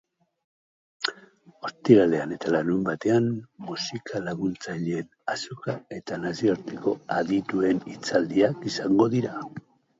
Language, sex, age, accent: Basque, male, 60-69, Mendebalekoa (Araba, Bizkaia, Gipuzkoako mendebaleko herri batzuk)